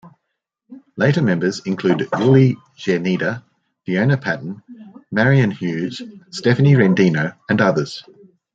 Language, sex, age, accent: English, male, 50-59, Australian English